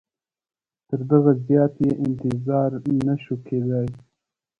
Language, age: Pashto, 30-39